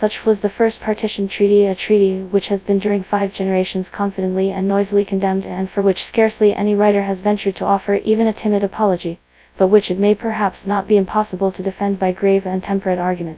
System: TTS, FastPitch